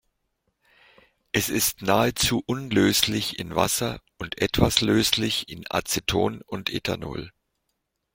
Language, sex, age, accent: German, male, 60-69, Deutschland Deutsch